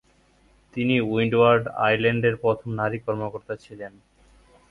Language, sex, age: Bengali, male, 19-29